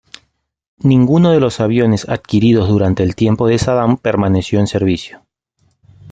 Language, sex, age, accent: Spanish, male, 30-39, Andino-Pacífico: Colombia, Perú, Ecuador, oeste de Bolivia y Venezuela andina